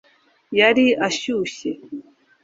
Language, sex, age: Kinyarwanda, female, 30-39